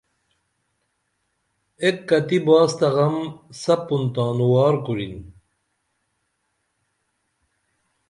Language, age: Dameli, 40-49